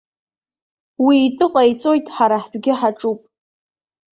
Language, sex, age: Abkhazian, female, 19-29